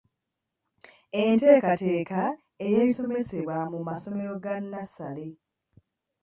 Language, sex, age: Ganda, female, 19-29